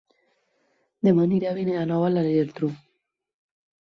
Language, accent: Catalan, valencià; apitxat